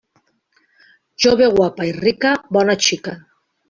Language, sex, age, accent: Catalan, female, 50-59, valencià